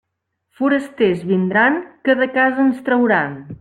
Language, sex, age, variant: Catalan, female, 30-39, Central